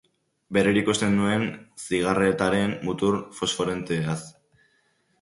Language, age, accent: Basque, under 19, Erdialdekoa edo Nafarra (Gipuzkoa, Nafarroa)